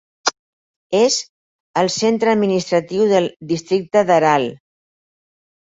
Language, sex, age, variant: Catalan, female, 60-69, Central